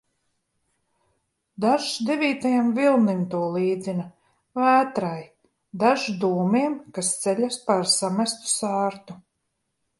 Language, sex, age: Latvian, female, 50-59